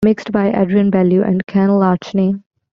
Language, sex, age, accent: English, female, 19-29, United States English